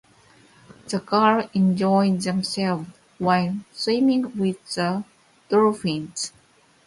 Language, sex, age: English, female, 30-39